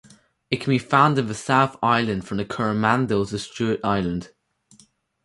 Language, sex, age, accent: English, male, under 19, England English